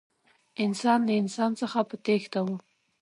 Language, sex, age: Pashto, female, 19-29